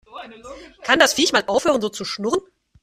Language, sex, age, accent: German, female, 19-29, Deutschland Deutsch